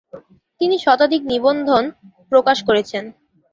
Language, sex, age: Bengali, female, 30-39